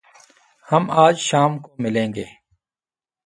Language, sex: Urdu, male